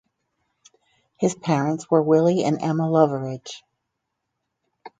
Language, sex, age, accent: English, female, 60-69, United States English